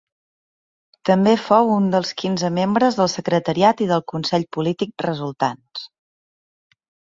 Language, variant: Catalan, Central